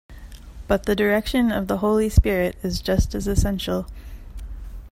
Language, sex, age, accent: English, female, 30-39, United States English